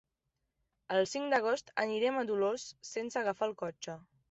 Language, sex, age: Catalan, female, 19-29